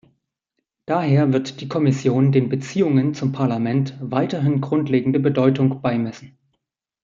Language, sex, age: German, male, 30-39